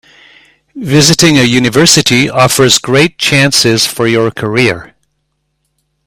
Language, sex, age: English, male, 60-69